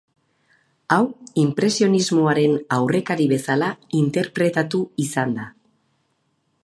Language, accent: Basque, Erdialdekoa edo Nafarra (Gipuzkoa, Nafarroa)